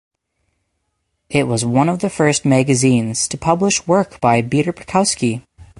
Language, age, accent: English, 19-29, Canadian English